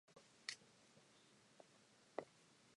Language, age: English, 19-29